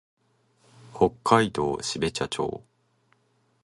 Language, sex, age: Japanese, male, 19-29